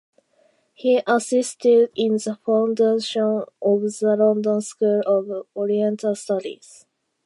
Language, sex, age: English, female, under 19